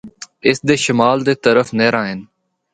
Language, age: Northern Hindko, 19-29